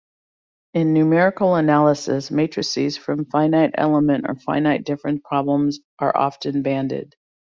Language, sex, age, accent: English, female, 50-59, United States English